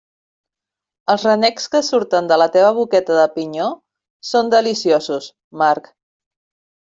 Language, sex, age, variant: Catalan, female, 40-49, Central